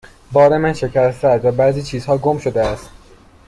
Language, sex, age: Persian, male, 19-29